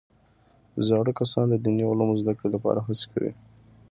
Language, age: Pashto, under 19